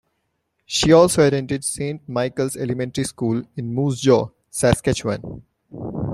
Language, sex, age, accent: English, male, 19-29, India and South Asia (India, Pakistan, Sri Lanka)